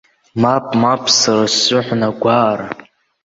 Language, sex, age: Abkhazian, male, under 19